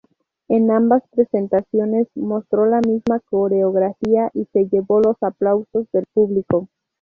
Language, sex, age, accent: Spanish, female, 19-29, México